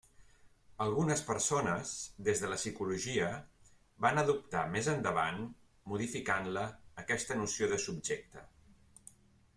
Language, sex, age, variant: Catalan, male, 40-49, Central